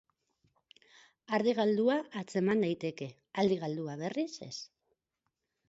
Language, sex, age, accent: Basque, female, 40-49, Mendebalekoa (Araba, Bizkaia, Gipuzkoako mendebaleko herri batzuk)